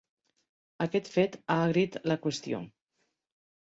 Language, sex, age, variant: Catalan, female, 50-59, Septentrional